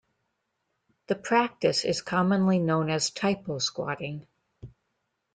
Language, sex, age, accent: English, female, 50-59, United States English